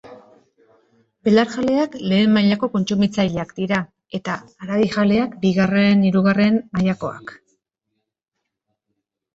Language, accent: Basque, Mendebalekoa (Araba, Bizkaia, Gipuzkoako mendebaleko herri batzuk)